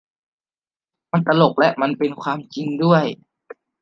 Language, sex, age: Thai, male, under 19